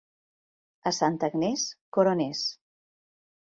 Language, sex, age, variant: Catalan, female, 50-59, Septentrional